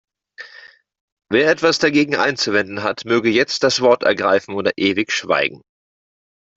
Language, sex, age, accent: German, male, 30-39, Deutschland Deutsch